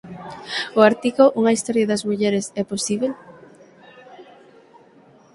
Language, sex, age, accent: Galician, female, 19-29, Atlántico (seseo e gheada); Normativo (estándar)